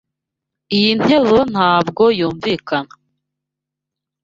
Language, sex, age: Kinyarwanda, female, 19-29